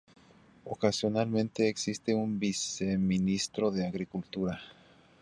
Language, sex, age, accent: Spanish, male, 30-39, México